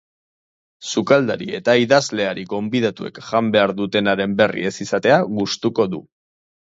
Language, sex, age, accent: Basque, male, 30-39, Mendebalekoa (Araba, Bizkaia, Gipuzkoako mendebaleko herri batzuk)